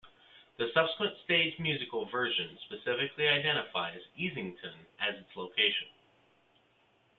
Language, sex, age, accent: English, male, 19-29, United States English